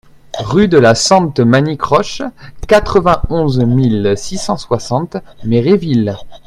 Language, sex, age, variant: French, male, 19-29, Français de métropole